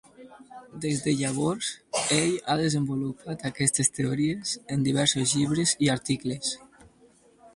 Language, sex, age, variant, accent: Catalan, male, under 19, Valencià meridional, valencià